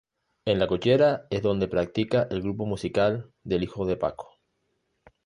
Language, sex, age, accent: Spanish, male, 30-39, España: Islas Canarias